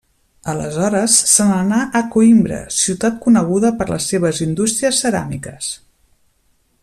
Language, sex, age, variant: Catalan, female, 40-49, Central